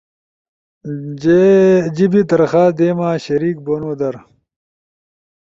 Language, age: Ushojo, 19-29